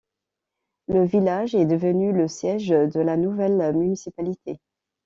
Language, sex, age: French, female, 30-39